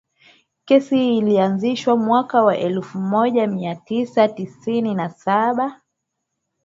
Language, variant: Swahili, Kiswahili cha Bara ya Kenya